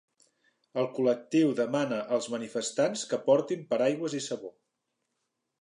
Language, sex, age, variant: Catalan, male, 50-59, Central